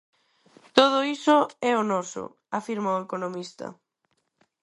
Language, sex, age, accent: Galician, female, under 19, Neofalante